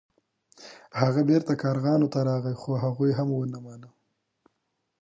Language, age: Pashto, 19-29